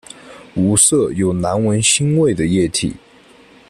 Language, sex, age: Chinese, male, 19-29